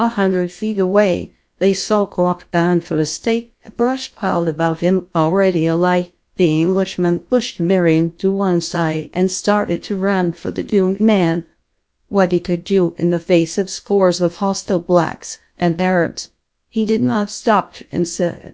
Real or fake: fake